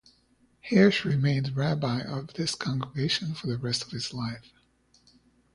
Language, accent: English, United States English